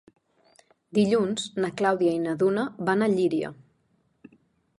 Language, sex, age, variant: Catalan, female, 19-29, Central